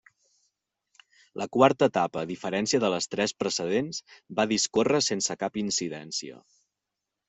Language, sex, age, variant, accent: Catalan, male, 30-39, Central, central